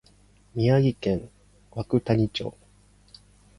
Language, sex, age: Japanese, male, 40-49